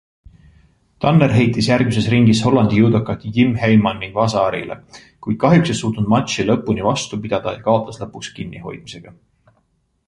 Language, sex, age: Estonian, male, 40-49